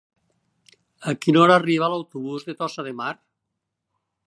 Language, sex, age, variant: Catalan, male, 60-69, Nord-Occidental